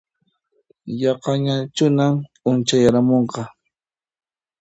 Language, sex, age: Puno Quechua, male, 30-39